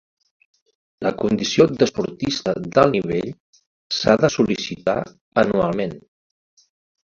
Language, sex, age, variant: Catalan, male, 50-59, Nord-Occidental